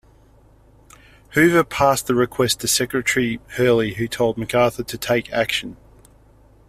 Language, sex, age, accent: English, male, 30-39, Australian English